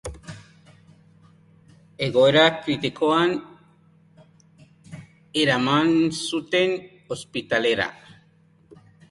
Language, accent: Basque, Mendebalekoa (Araba, Bizkaia, Gipuzkoako mendebaleko herri batzuk)